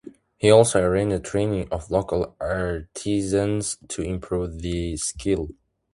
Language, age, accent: English, 19-29, United States English